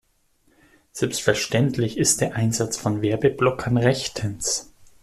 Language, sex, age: German, male, 30-39